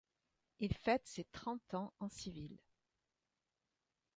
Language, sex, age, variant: French, female, 60-69, Français de métropole